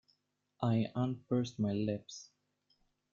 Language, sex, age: English, male, 19-29